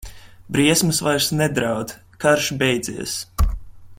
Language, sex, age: Latvian, male, 19-29